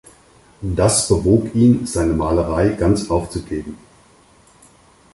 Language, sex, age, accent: German, male, 50-59, Deutschland Deutsch